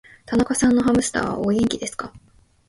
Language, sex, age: Japanese, female, 19-29